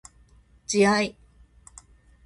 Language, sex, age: Japanese, female, 50-59